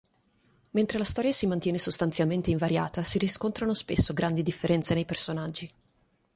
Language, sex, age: Italian, female, 30-39